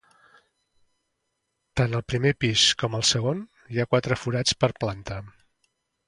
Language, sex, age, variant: Catalan, male, 50-59, Central